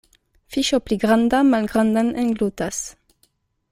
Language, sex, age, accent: Esperanto, female, 19-29, Internacia